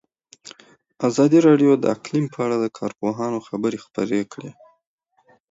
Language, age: Pashto, 19-29